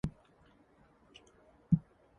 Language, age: English, under 19